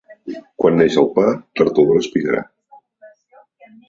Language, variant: Catalan, Central